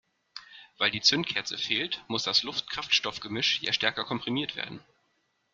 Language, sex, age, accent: German, male, 30-39, Deutschland Deutsch